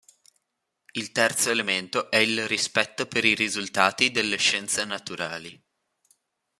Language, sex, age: Italian, male, under 19